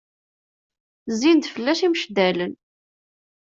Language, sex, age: Kabyle, female, 19-29